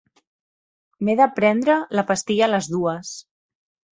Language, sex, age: Catalan, female, 30-39